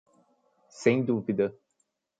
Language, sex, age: Portuguese, male, 19-29